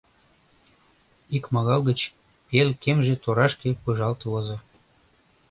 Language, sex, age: Mari, male, 30-39